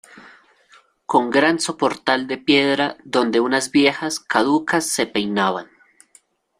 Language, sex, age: Spanish, male, 19-29